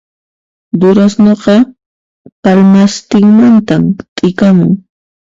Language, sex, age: Puno Quechua, female, 19-29